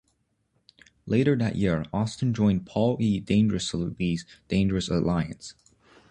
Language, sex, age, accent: English, male, under 19, Canadian English